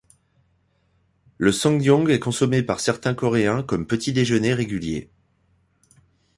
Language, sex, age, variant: French, male, 40-49, Français de métropole